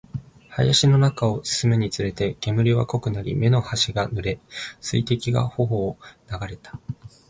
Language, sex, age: Japanese, male, 19-29